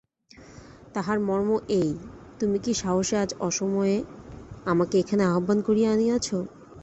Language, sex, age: Bengali, female, 30-39